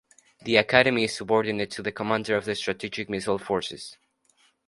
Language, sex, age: English, male, under 19